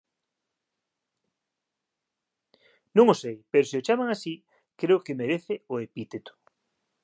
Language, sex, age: Galician, male, 30-39